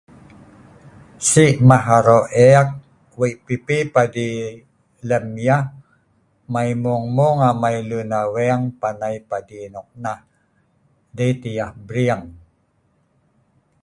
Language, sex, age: Sa'ban, male, 50-59